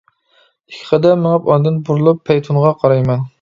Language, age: Uyghur, 40-49